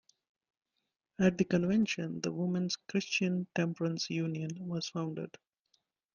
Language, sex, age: English, male, 19-29